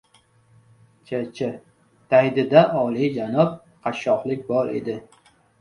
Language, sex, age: Uzbek, male, 30-39